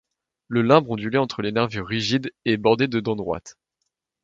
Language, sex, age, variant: French, male, 19-29, Français de métropole